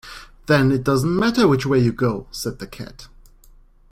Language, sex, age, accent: English, male, 30-39, England English